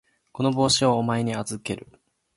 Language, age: Japanese, 19-29